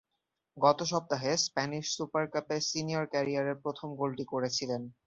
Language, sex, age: Bengali, male, 19-29